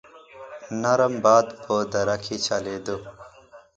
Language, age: Pashto, 19-29